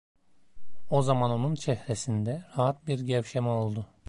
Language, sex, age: Turkish, male, 30-39